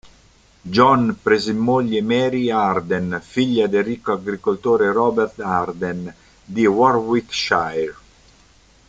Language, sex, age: Italian, male, 50-59